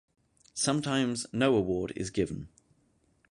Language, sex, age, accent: English, male, 19-29, England English